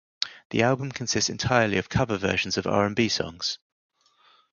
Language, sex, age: English, male, 30-39